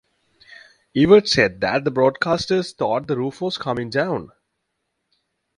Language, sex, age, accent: English, male, 19-29, United States English